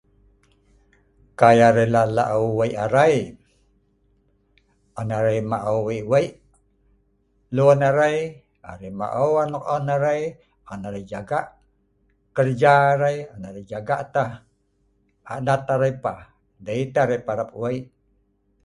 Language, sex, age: Sa'ban, male, 50-59